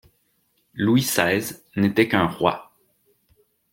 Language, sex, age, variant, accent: French, male, 30-39, Français d'Amérique du Nord, Français du Canada